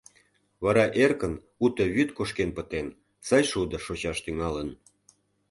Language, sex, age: Mari, male, 50-59